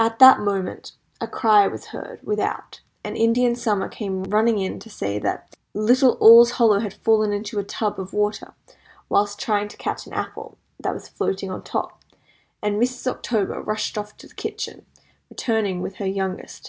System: none